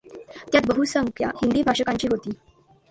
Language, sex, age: Marathi, female, under 19